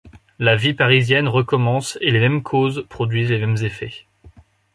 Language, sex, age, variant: French, male, 19-29, Français de métropole